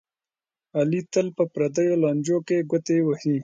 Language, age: Pashto, 19-29